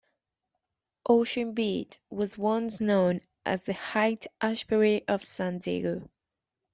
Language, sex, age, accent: English, female, 19-29, England English